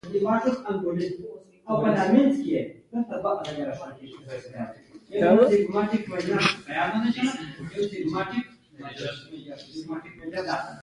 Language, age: Pashto, under 19